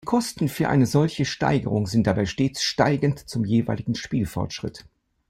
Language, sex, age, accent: German, male, 70-79, Deutschland Deutsch